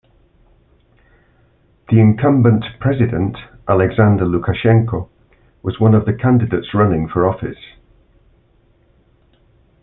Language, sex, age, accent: English, male, 50-59, England English